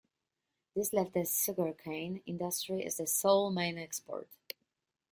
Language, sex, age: English, female, 40-49